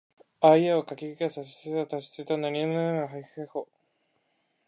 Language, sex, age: Japanese, male, 19-29